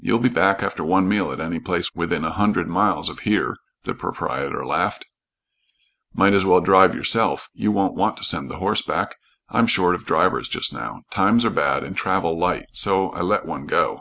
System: none